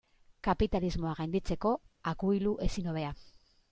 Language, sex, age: Basque, female, 40-49